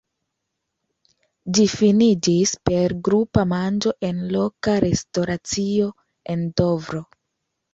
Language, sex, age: Esperanto, female, 19-29